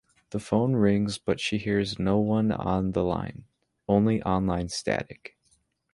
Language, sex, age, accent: English, male, under 19, United States English